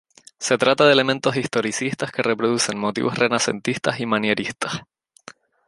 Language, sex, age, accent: Spanish, male, 19-29, España: Islas Canarias